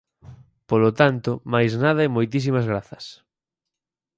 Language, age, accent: Galician, under 19, Normativo (estándar)